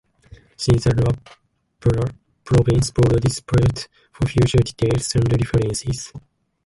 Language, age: English, 19-29